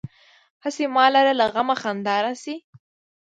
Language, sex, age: Pashto, female, under 19